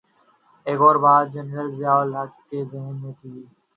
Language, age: Urdu, 19-29